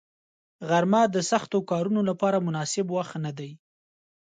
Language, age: Pashto, 30-39